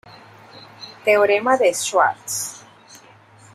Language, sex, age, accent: Spanish, female, 30-39, Caribe: Cuba, Venezuela, Puerto Rico, República Dominicana, Panamá, Colombia caribeña, México caribeño, Costa del golfo de México